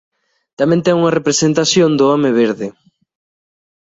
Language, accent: Galician, Atlántico (seseo e gheada)